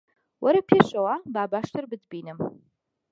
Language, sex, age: Central Kurdish, female, 30-39